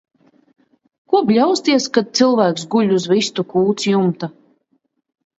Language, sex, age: Latvian, female, 40-49